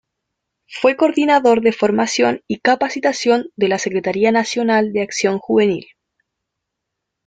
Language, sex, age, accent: Spanish, female, 19-29, Chileno: Chile, Cuyo